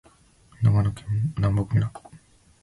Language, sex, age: Japanese, male, 19-29